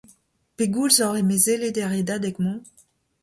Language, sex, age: Breton, female, 50-59